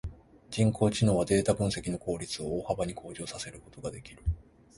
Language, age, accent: Japanese, 30-39, 関西